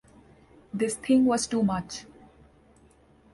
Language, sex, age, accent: English, female, 30-39, India and South Asia (India, Pakistan, Sri Lanka)